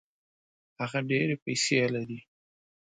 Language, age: Pashto, 19-29